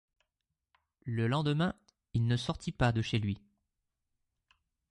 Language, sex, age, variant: French, male, 30-39, Français de métropole